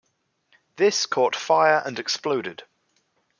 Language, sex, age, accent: English, male, 19-29, England English